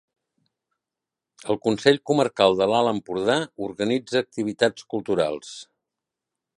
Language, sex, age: Catalan, male, 60-69